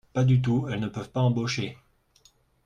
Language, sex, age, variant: French, male, 40-49, Français de métropole